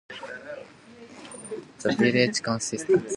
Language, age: English, under 19